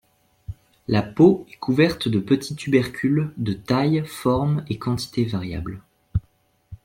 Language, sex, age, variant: French, male, 19-29, Français de métropole